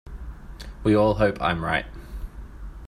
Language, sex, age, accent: English, male, 30-39, Australian English